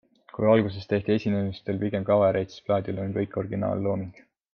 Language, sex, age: Estonian, male, 19-29